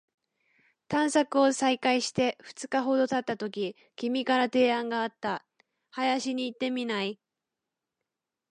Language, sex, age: Japanese, female, 19-29